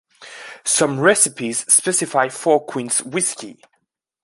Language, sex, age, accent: English, male, 19-29, England English